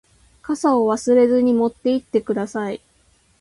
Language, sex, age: Japanese, female, 19-29